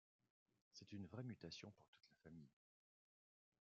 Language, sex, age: French, male, 40-49